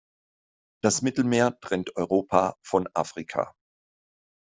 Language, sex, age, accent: German, male, 50-59, Deutschland Deutsch